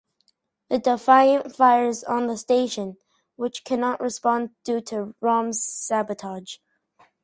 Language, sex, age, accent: English, male, under 19, United States English